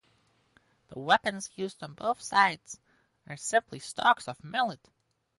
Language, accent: English, United States English